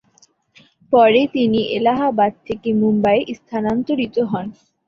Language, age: Bengali, 19-29